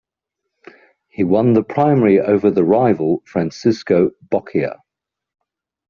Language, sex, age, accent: English, male, 50-59, England English